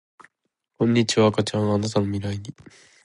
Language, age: Japanese, 19-29